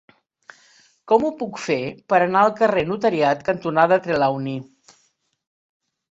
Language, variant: Catalan, Central